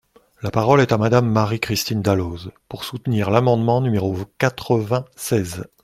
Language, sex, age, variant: French, male, 60-69, Français de métropole